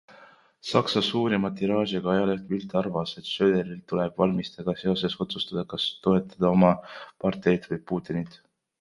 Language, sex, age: Estonian, male, 19-29